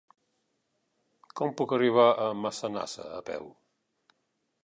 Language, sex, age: Catalan, male, 60-69